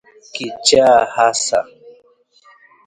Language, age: Swahili, 30-39